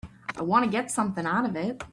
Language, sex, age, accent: English, female, 19-29, United States English